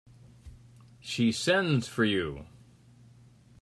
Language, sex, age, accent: English, male, 60-69, United States English